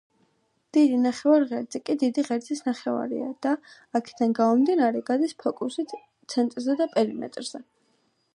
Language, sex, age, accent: Georgian, female, under 19, მშვიდი